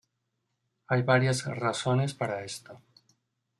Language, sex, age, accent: Spanish, male, 30-39, México